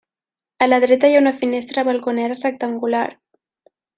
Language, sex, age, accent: Catalan, female, 19-29, valencià